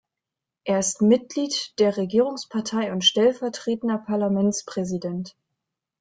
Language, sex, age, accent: German, female, 19-29, Deutschland Deutsch